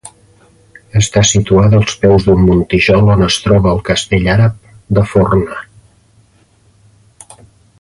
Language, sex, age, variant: Catalan, male, 50-59, Central